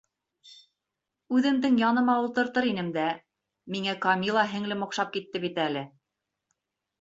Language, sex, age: Bashkir, female, 40-49